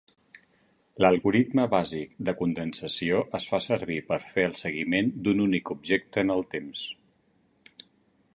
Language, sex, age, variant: Catalan, male, 50-59, Central